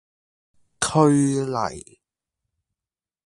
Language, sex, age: Cantonese, male, under 19